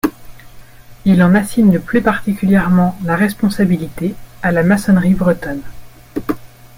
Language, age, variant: French, 30-39, Français de métropole